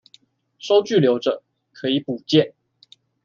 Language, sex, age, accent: Chinese, male, 19-29, 出生地：新北市